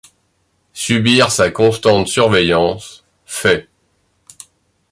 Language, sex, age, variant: French, male, 50-59, Français de métropole